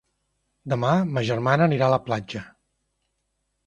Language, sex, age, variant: Catalan, male, 50-59, Central